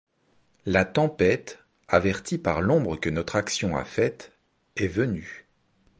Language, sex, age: French, male, 40-49